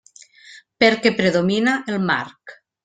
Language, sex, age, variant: Catalan, female, 50-59, Central